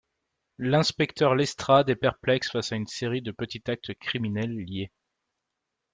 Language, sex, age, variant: French, male, 19-29, Français de métropole